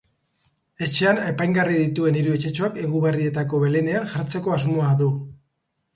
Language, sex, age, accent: Basque, male, 50-59, Mendebalekoa (Araba, Bizkaia, Gipuzkoako mendebaleko herri batzuk)